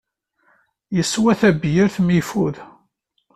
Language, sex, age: Kabyle, male, 40-49